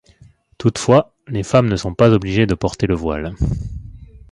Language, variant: French, Français de métropole